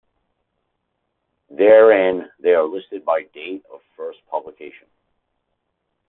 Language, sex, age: English, male, 40-49